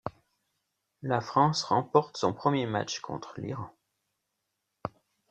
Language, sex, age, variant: French, male, 40-49, Français de métropole